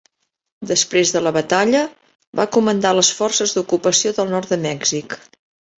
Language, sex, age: Catalan, female, 60-69